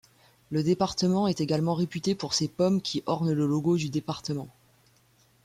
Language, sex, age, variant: French, female, 19-29, Français de métropole